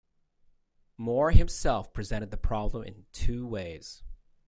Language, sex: English, male